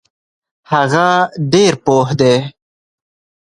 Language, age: Pashto, 19-29